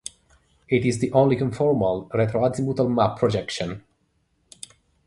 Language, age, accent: English, 19-29, Italian